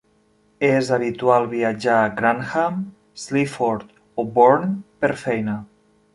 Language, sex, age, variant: Catalan, male, 30-39, Nord-Occidental